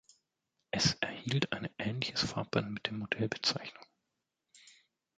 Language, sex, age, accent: German, male, 40-49, Deutschland Deutsch